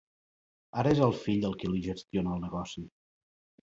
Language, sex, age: Catalan, male, 50-59